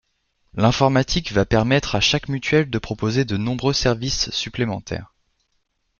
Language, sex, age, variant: French, male, 19-29, Français de métropole